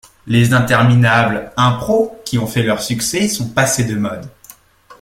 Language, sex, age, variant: French, male, 19-29, Français de métropole